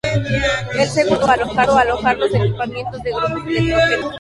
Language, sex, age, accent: Spanish, female, 40-49, México